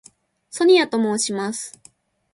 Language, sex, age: Japanese, female, 19-29